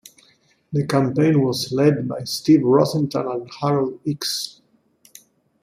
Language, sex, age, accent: English, male, 60-69, United States English